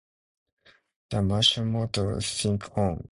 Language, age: English, 19-29